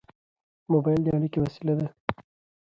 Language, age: Pashto, 19-29